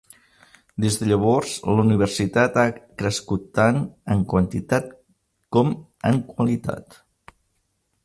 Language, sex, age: Catalan, male, 60-69